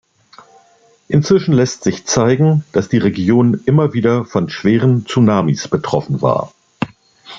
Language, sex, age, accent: German, male, 60-69, Deutschland Deutsch